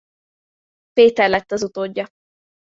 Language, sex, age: Hungarian, female, under 19